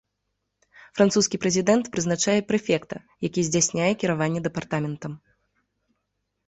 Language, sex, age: Belarusian, female, 19-29